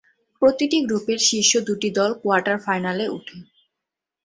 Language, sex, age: Bengali, female, under 19